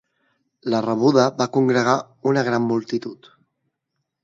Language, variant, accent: Catalan, Central, central